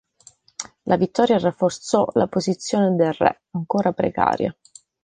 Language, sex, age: Italian, female, 19-29